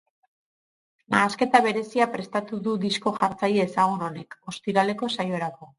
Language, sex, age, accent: Basque, female, 30-39, Mendebalekoa (Araba, Bizkaia, Gipuzkoako mendebaleko herri batzuk)